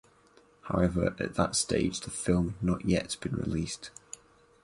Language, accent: English, England English